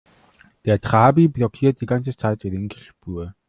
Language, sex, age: German, male, 19-29